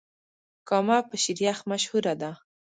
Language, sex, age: Pashto, female, 19-29